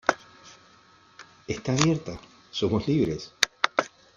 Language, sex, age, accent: Spanish, male, 60-69, Rioplatense: Argentina, Uruguay, este de Bolivia, Paraguay